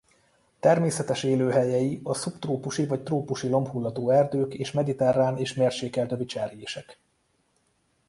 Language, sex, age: Hungarian, male, 30-39